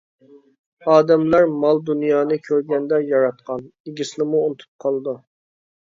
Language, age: Uyghur, 19-29